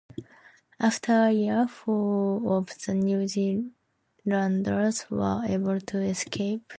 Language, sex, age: English, female, 19-29